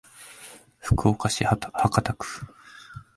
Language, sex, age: Japanese, male, 19-29